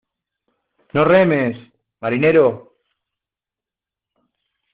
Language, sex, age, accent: Spanish, male, 40-49, Rioplatense: Argentina, Uruguay, este de Bolivia, Paraguay